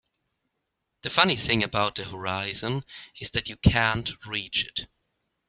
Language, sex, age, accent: English, male, 30-39, United States English